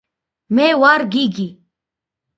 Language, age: Georgian, under 19